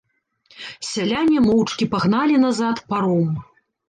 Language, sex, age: Belarusian, female, 40-49